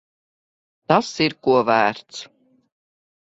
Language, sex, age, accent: Latvian, female, 50-59, Vidzemes